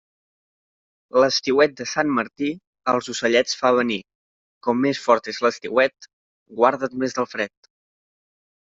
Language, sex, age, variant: Catalan, male, 19-29, Central